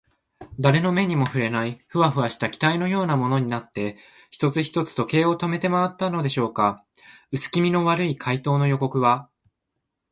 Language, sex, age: Japanese, male, 19-29